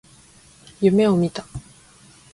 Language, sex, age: Japanese, female, 19-29